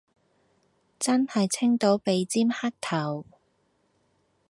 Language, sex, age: Cantonese, female, 30-39